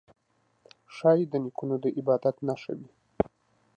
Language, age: Pashto, 19-29